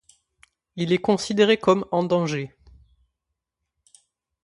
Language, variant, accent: French, Français d'Europe, Français du sud de la France